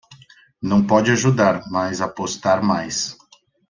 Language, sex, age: Portuguese, male, 30-39